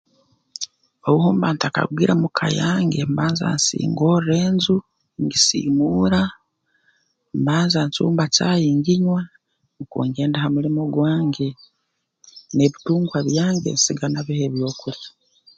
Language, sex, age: Tooro, female, 40-49